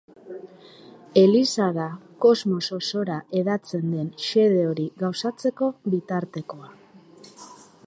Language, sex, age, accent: Basque, female, 30-39, Mendebalekoa (Araba, Bizkaia, Gipuzkoako mendebaleko herri batzuk)